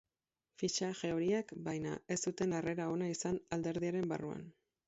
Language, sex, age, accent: Basque, female, 19-29, Erdialdekoa edo Nafarra (Gipuzkoa, Nafarroa)